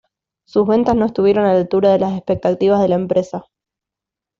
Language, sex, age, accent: Spanish, female, 19-29, Rioplatense: Argentina, Uruguay, este de Bolivia, Paraguay